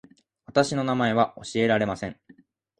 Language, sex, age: Japanese, male, 19-29